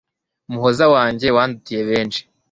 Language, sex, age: Kinyarwanda, male, 30-39